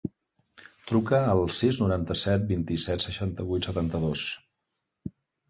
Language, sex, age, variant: Catalan, male, 40-49, Central